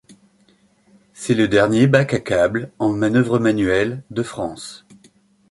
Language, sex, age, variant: French, male, 40-49, Français de métropole